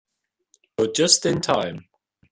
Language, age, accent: English, 19-29, England English